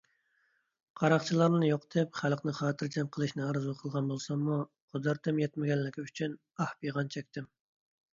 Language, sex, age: Uyghur, male, 30-39